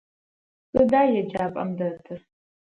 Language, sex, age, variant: Adyghe, female, 19-29, Адыгабзэ (Кирил, пстэумэ зэдыряе)